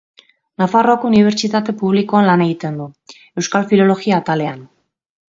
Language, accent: Basque, Mendebalekoa (Araba, Bizkaia, Gipuzkoako mendebaleko herri batzuk)